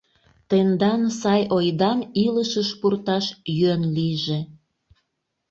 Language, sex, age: Mari, female, 40-49